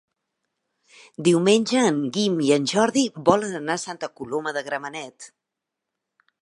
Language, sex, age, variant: Catalan, female, 40-49, Central